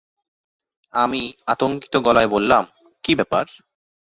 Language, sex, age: Bengali, male, 30-39